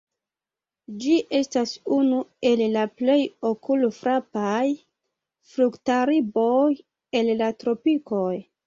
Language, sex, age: Esperanto, female, 19-29